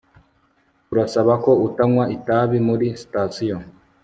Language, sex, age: Kinyarwanda, male, 19-29